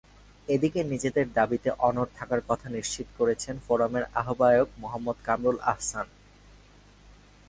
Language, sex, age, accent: Bengali, male, 19-29, শুদ্ধ